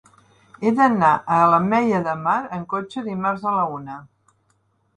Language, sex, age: Catalan, female, 60-69